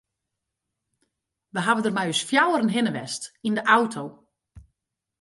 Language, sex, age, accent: Western Frisian, female, 30-39, Wâldfrysk